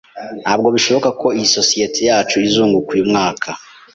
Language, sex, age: Kinyarwanda, male, 19-29